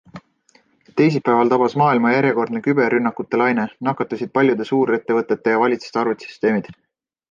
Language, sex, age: Estonian, male, 19-29